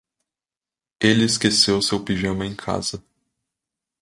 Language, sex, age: Portuguese, male, 19-29